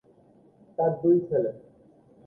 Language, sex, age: Bengali, male, 19-29